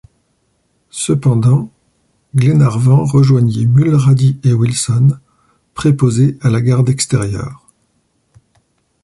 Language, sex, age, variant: French, male, 40-49, Français de métropole